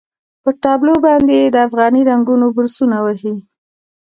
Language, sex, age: Pashto, female, 30-39